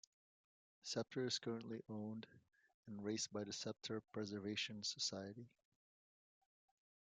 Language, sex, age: English, male, 40-49